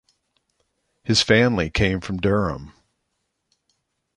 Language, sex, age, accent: English, male, 60-69, United States English